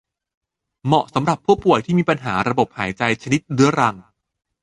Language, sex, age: Thai, male, 40-49